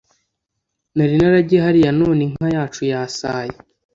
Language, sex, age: Kinyarwanda, male, under 19